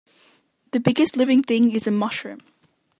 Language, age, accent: English, under 19, Australian English